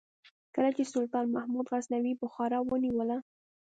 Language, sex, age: Pashto, female, 19-29